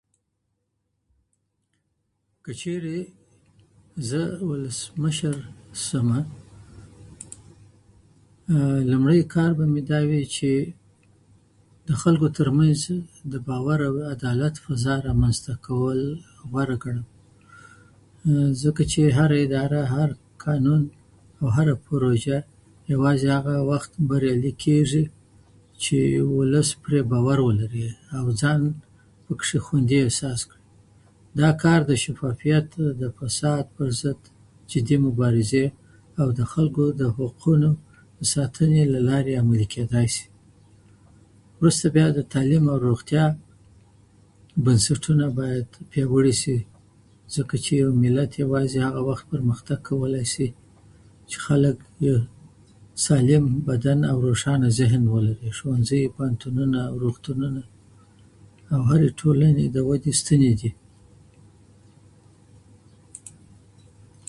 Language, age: Pashto, 60-69